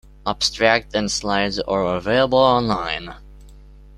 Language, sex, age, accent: English, male, under 19, United States English